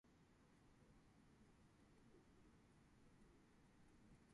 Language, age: English, 19-29